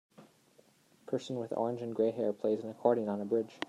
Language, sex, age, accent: English, male, 30-39, Canadian English